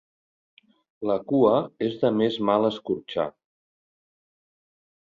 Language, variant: Catalan, Central